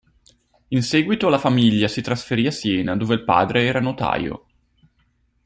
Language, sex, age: Italian, male, 30-39